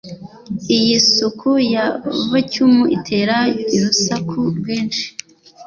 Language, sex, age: Kinyarwanda, female, under 19